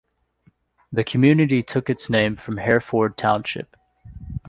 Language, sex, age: English, male, 19-29